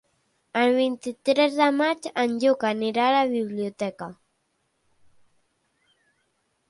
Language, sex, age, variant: Catalan, male, under 19, Central